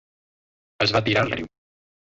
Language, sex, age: Catalan, male, under 19